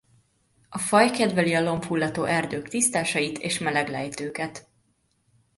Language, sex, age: Hungarian, female, 19-29